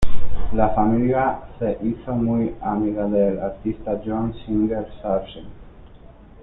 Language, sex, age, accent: Spanish, male, 30-39, España: Norte peninsular (Asturias, Castilla y León, Cantabria, País Vasco, Navarra, Aragón, La Rioja, Guadalajara, Cuenca)